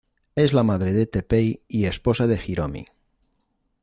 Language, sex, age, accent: Spanish, male, 50-59, España: Norte peninsular (Asturias, Castilla y León, Cantabria, País Vasco, Navarra, Aragón, La Rioja, Guadalajara, Cuenca)